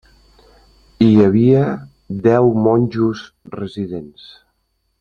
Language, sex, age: Catalan, male, 50-59